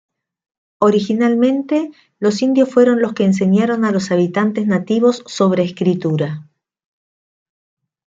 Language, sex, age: Spanish, female, 50-59